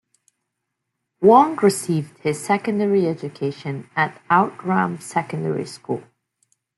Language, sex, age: English, female, 40-49